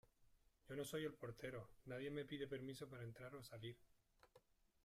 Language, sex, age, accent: Spanish, male, 40-49, España: Islas Canarias